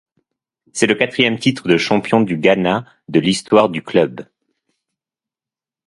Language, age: French, 40-49